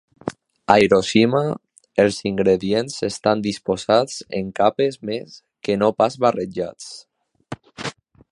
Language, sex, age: Catalan, male, under 19